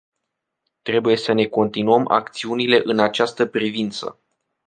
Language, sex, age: Romanian, male, 19-29